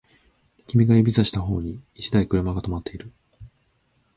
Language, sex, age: Japanese, male, 30-39